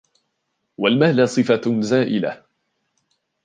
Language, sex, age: Arabic, male, 19-29